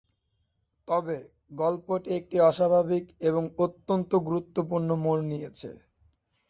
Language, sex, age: Bengali, male, 19-29